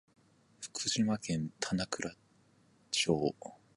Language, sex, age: Japanese, male, 19-29